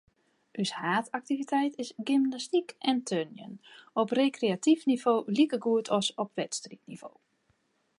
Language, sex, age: Western Frisian, female, 40-49